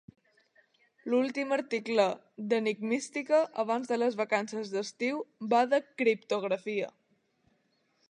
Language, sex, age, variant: Catalan, female, under 19, Balear